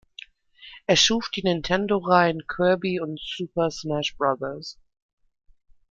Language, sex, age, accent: German, female, 30-39, Deutschland Deutsch